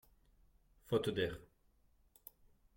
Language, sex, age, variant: French, male, 40-49, Français de métropole